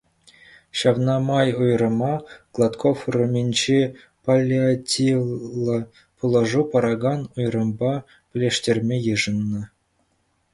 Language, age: Chuvash, 19-29